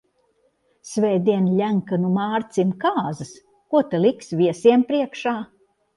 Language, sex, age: Latvian, female, 60-69